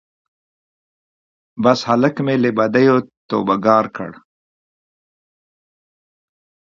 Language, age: Pashto, 50-59